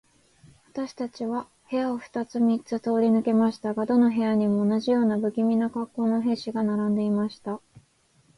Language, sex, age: Japanese, female, 19-29